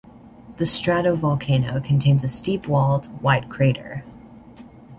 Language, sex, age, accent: English, male, under 19, United States English